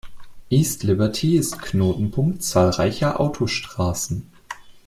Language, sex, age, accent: German, male, 19-29, Deutschland Deutsch